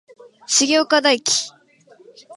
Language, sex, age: Japanese, female, under 19